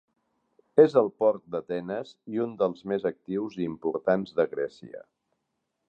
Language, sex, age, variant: Catalan, male, 50-59, Central